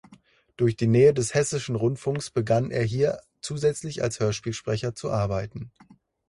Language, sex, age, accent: German, male, 19-29, Deutschland Deutsch